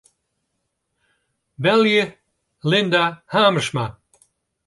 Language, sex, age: Western Frisian, male, 70-79